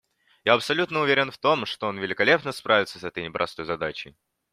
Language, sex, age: Russian, male, under 19